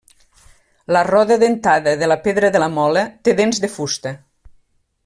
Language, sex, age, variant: Catalan, female, 50-59, Nord-Occidental